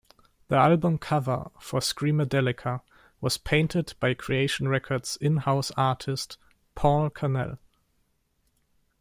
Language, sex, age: English, male, 19-29